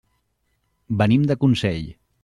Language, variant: Catalan, Central